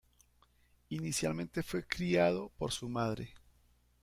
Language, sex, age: Spanish, male, 50-59